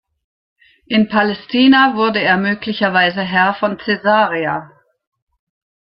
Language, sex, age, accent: German, female, 60-69, Deutschland Deutsch